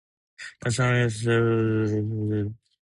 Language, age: English, 19-29